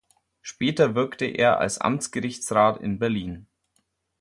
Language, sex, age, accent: German, male, 19-29, Deutschland Deutsch